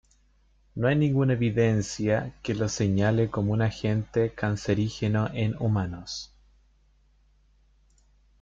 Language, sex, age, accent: Spanish, male, 19-29, España: Centro-Sur peninsular (Madrid, Toledo, Castilla-La Mancha)